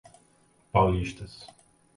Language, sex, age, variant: Portuguese, male, 30-39, Portuguese (Brasil)